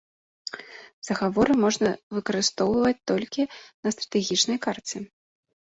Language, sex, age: Belarusian, female, 30-39